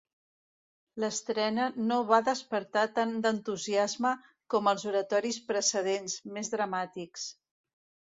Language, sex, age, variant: Catalan, female, 50-59, Central